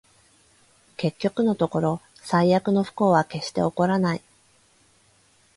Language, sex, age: Japanese, female, 30-39